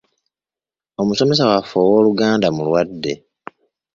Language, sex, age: Ganda, male, 19-29